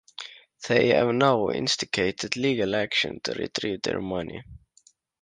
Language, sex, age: English, male, 19-29